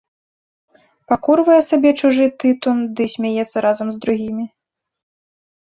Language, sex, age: Belarusian, female, 19-29